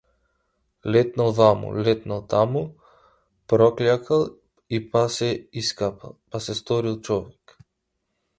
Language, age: Macedonian, 19-29